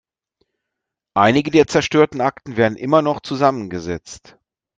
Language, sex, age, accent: German, male, 40-49, Deutschland Deutsch